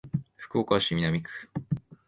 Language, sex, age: Japanese, male, 19-29